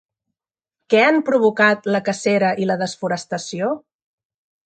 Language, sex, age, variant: Catalan, female, 40-49, Central